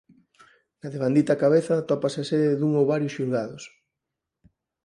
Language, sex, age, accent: Galician, male, 30-39, Normativo (estándar)